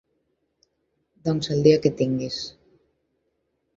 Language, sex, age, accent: Catalan, female, 30-39, valencià